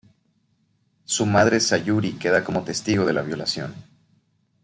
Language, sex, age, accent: Spanish, male, 19-29, México